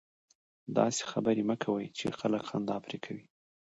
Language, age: Pashto, 19-29